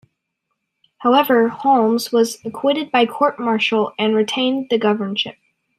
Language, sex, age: English, female, under 19